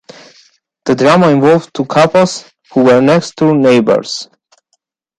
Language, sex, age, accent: English, male, 19-29, United States English